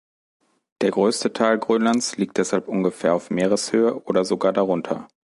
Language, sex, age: German, male, 40-49